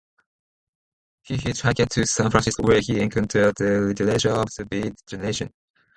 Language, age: English, under 19